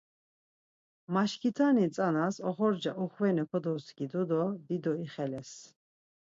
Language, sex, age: Laz, female, 40-49